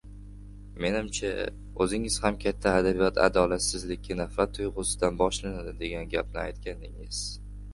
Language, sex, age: Uzbek, male, under 19